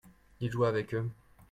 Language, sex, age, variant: French, male, 30-39, Français de métropole